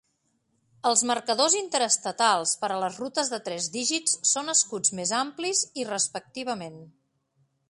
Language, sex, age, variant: Catalan, female, 40-49, Central